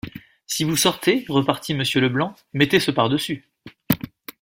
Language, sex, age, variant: French, male, 30-39, Français de métropole